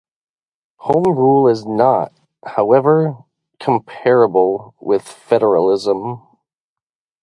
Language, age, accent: English, 19-29, United States English; midwest